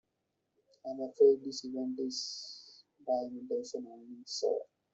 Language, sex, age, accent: English, male, 19-29, India and South Asia (India, Pakistan, Sri Lanka)